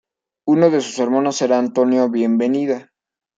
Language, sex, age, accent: Spanish, male, under 19, México